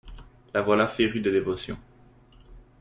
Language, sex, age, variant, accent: French, male, 19-29, Français d'Amérique du Nord, Français du Canada